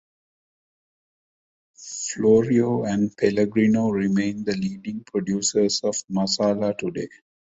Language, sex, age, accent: English, male, 40-49, India and South Asia (India, Pakistan, Sri Lanka)